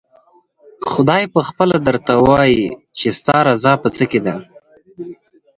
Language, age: Pashto, 19-29